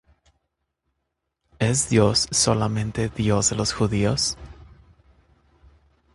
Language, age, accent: Spanish, 19-29, México